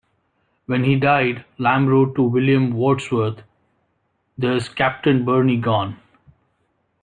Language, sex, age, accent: English, male, 30-39, India and South Asia (India, Pakistan, Sri Lanka)